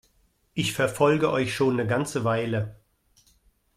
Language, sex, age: German, male, 50-59